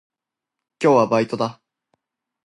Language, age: Japanese, 19-29